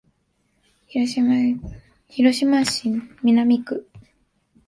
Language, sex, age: Japanese, female, 19-29